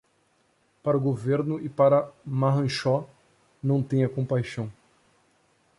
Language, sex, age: Portuguese, male, 19-29